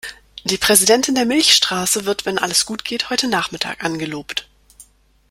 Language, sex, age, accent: German, female, 30-39, Deutschland Deutsch